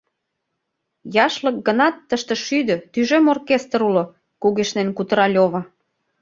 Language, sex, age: Mari, female, 40-49